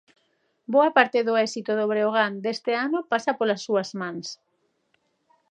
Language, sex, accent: Galician, female, Normativo (estándar)